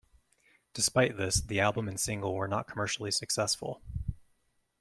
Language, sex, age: English, male, 30-39